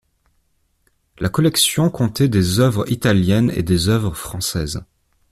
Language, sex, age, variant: French, male, 19-29, Français de métropole